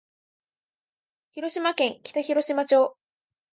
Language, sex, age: Japanese, female, under 19